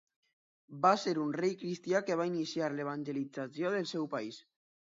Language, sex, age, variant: Catalan, male, under 19, Alacantí